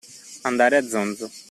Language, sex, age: Italian, male, 19-29